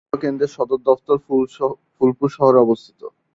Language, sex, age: Bengali, male, 19-29